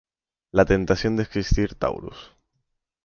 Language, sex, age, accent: Spanish, male, 19-29, España: Centro-Sur peninsular (Madrid, Toledo, Castilla-La Mancha); España: Islas Canarias